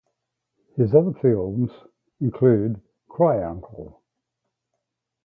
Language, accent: English, Australian English